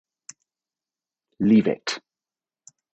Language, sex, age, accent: English, male, 30-39, United States English